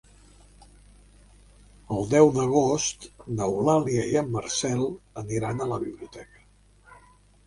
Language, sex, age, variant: Catalan, male, 70-79, Central